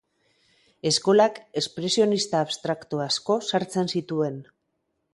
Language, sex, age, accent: Basque, female, 40-49, Mendebalekoa (Araba, Bizkaia, Gipuzkoako mendebaleko herri batzuk)